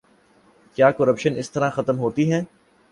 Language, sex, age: Urdu, male, 19-29